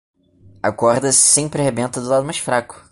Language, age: Portuguese, under 19